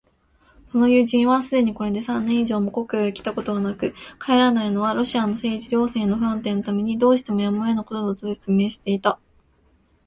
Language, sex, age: Japanese, female, 19-29